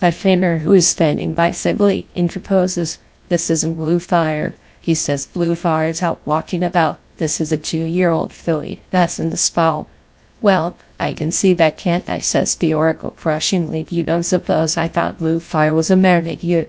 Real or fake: fake